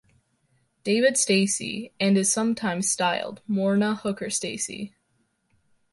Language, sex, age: English, female, under 19